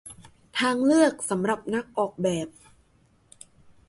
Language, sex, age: Thai, female, under 19